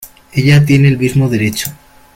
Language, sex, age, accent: Spanish, male, under 19, España: Centro-Sur peninsular (Madrid, Toledo, Castilla-La Mancha)